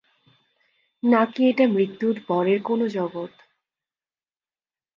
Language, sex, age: Bengali, female, 19-29